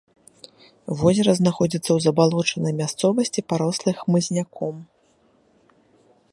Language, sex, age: Belarusian, female, 30-39